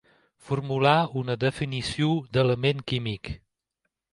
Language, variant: Catalan, Septentrional